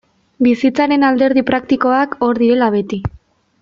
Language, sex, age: Basque, female, 19-29